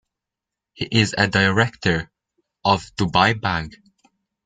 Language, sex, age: English, male, under 19